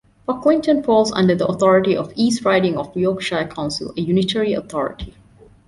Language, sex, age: English, female, 40-49